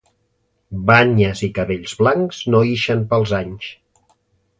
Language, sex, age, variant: Catalan, male, 50-59, Central